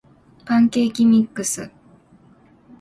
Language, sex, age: Japanese, female, 19-29